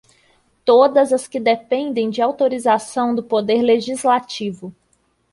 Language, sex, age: Portuguese, female, 30-39